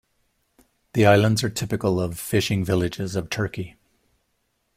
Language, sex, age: English, male, 60-69